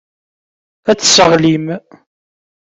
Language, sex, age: Kabyle, male, 19-29